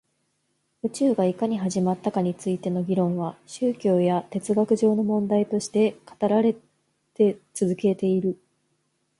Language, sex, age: Japanese, female, 30-39